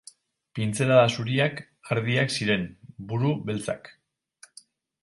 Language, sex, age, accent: Basque, male, 40-49, Mendebalekoa (Araba, Bizkaia, Gipuzkoako mendebaleko herri batzuk)